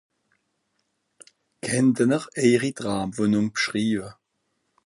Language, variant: Swiss German, Nordniederàlemmànisch (Rishoffe, Zàwere, Bùsswìller, Hawenau, Brüemt, Stroossbùri, Molse, Dàmbàch, Schlettstàtt, Pfàlzbùri usw.)